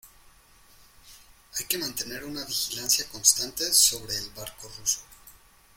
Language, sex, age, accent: Spanish, male, 19-29, México